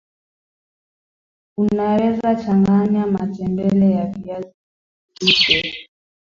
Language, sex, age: Swahili, female, 19-29